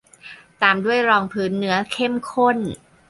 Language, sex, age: Thai, male, under 19